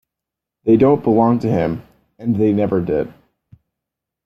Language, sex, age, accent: English, male, 19-29, United States English